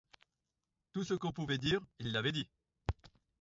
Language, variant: French, Français de métropole